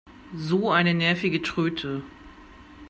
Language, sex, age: German, female, 30-39